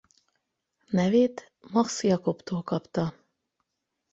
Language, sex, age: Hungarian, female, 50-59